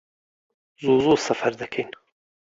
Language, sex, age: Central Kurdish, male, 30-39